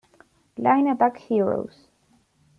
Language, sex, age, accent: Spanish, female, under 19, Chileno: Chile, Cuyo